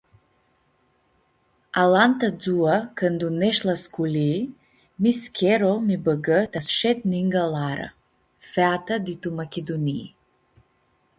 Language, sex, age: Aromanian, female, 30-39